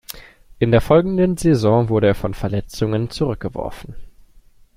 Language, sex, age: German, male, 19-29